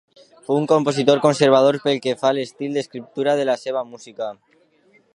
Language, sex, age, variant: Catalan, male, under 19, Alacantí